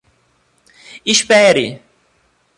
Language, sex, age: Portuguese, male, 30-39